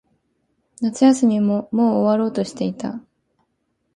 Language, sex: Japanese, female